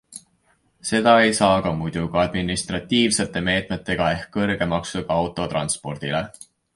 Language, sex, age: Estonian, male, 19-29